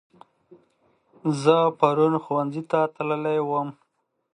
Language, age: Pashto, 30-39